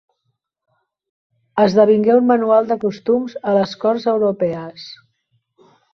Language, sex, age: Catalan, female, 50-59